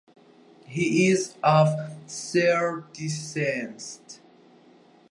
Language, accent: English, United States English